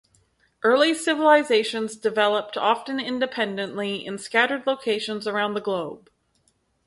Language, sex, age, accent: English, female, 30-39, Canadian English